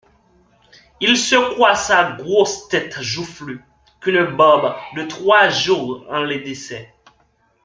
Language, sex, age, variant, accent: French, male, 19-29, Français d'Amérique du Nord, Français du Canada